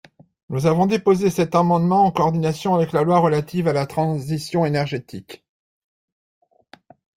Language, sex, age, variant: French, male, 60-69, Français de métropole